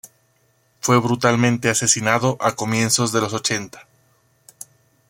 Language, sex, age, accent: Spanish, male, 19-29, Andino-Pacífico: Colombia, Perú, Ecuador, oeste de Bolivia y Venezuela andina